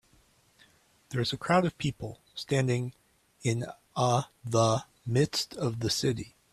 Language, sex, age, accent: English, male, 40-49, United States English